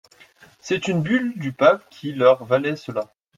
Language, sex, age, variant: French, male, 19-29, Français de métropole